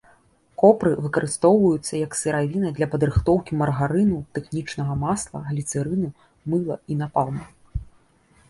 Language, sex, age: Belarusian, female, 30-39